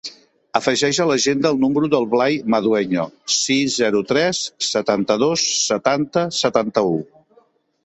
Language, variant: Catalan, Central